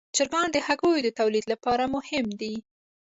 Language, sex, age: Pashto, female, 19-29